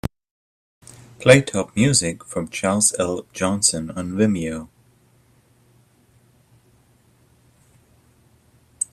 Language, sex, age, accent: English, male, 30-39, United States English